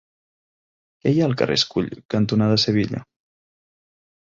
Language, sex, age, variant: Catalan, male, 19-29, Central